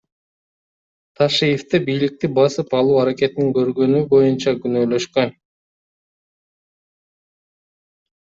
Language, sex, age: Kyrgyz, male, 40-49